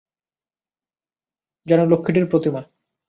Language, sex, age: Bengali, male, 19-29